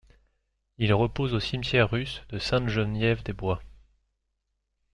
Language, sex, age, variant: French, male, 19-29, Français de métropole